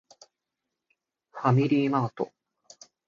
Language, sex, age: Japanese, male, 19-29